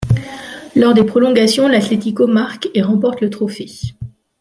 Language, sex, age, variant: French, female, 40-49, Français de métropole